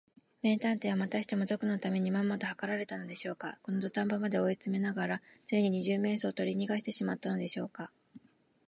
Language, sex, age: Japanese, female, 19-29